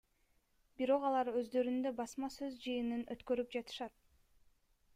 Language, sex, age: Kyrgyz, female, 19-29